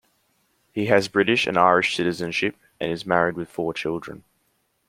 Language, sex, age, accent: English, male, under 19, Australian English